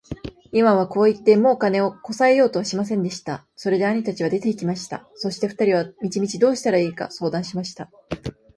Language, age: Japanese, 19-29